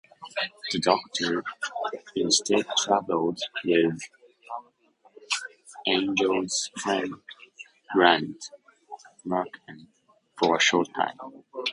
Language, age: English, 19-29